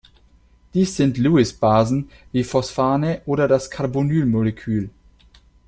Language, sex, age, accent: German, male, 19-29, Deutschland Deutsch